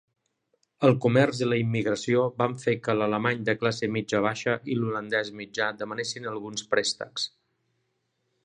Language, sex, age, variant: Catalan, male, 40-49, Central